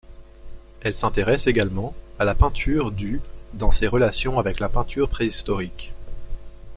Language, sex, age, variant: French, male, 19-29, Français de métropole